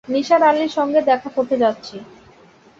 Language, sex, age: Bengali, female, 19-29